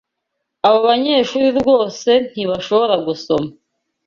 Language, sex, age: Kinyarwanda, female, 19-29